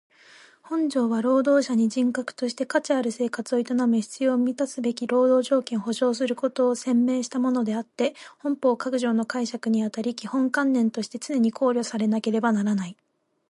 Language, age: Japanese, 19-29